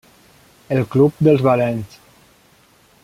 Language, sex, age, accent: Catalan, male, 30-39, valencià